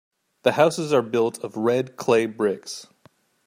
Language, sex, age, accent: English, male, 30-39, United States English